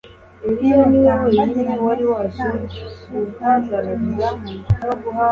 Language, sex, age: Kinyarwanda, male, 30-39